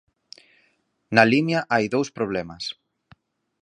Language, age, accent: Galician, 30-39, Normativo (estándar)